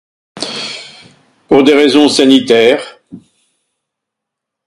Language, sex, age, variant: French, male, 70-79, Français de métropole